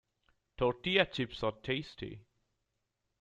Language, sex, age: English, male, 30-39